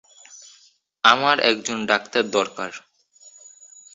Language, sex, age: Bengali, male, under 19